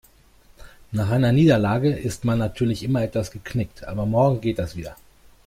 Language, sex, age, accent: German, male, 40-49, Deutschland Deutsch